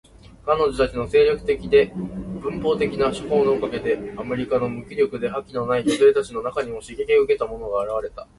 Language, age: Japanese, 19-29